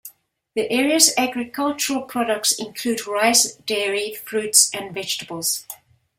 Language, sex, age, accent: English, female, 60-69, Southern African (South Africa, Zimbabwe, Namibia)